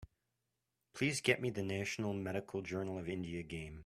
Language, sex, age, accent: English, male, 19-29, United States English